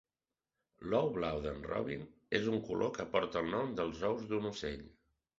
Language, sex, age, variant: Catalan, male, 30-39, Central